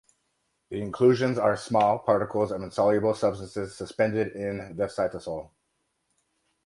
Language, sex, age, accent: English, male, 40-49, United States English